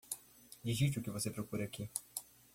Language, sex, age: Portuguese, male, 19-29